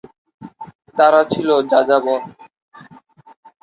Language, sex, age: Bengali, male, 19-29